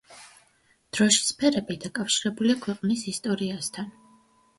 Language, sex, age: Georgian, female, 30-39